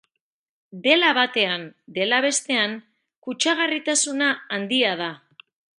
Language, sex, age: Basque, female, 40-49